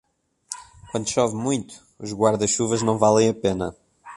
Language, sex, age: Portuguese, male, 19-29